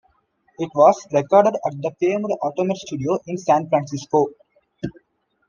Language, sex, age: English, male, 19-29